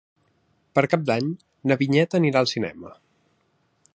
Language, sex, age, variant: Catalan, male, 19-29, Central